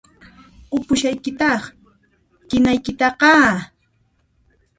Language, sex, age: Puno Quechua, female, 30-39